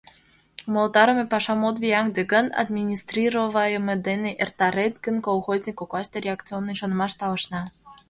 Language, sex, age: Mari, female, 19-29